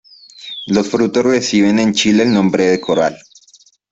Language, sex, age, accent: Spanish, male, 19-29, Andino-Pacífico: Colombia, Perú, Ecuador, oeste de Bolivia y Venezuela andina